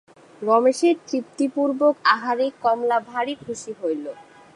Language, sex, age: Bengali, female, 19-29